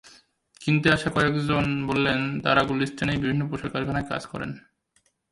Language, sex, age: Bengali, male, 30-39